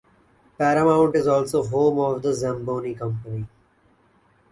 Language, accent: English, India and South Asia (India, Pakistan, Sri Lanka)